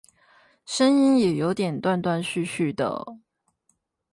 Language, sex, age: Chinese, female, 30-39